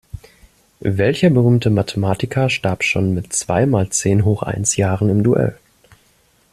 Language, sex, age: German, male, 19-29